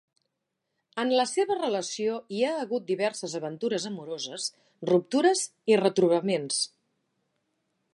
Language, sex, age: Catalan, female, 50-59